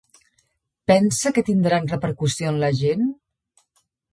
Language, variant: Catalan, Central